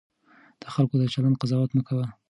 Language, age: Pashto, 19-29